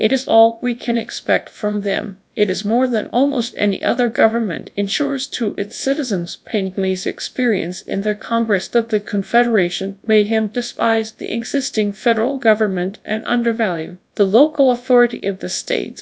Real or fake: fake